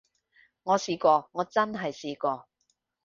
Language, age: Cantonese, 30-39